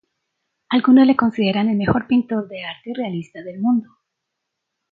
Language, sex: Spanish, female